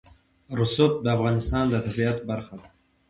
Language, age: Pashto, 19-29